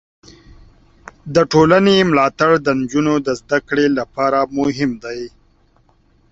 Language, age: Pashto, 30-39